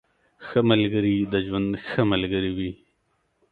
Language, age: Pashto, 19-29